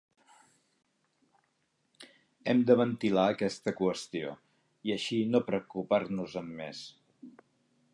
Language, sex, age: Catalan, male, 50-59